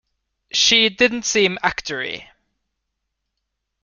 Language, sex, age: English, male, 19-29